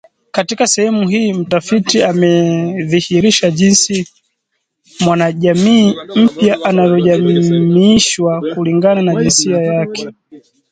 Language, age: Swahili, 19-29